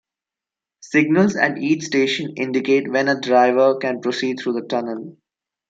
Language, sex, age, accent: English, male, 19-29, India and South Asia (India, Pakistan, Sri Lanka)